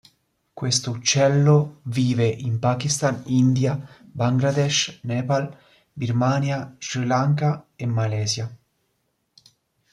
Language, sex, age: Italian, male, 19-29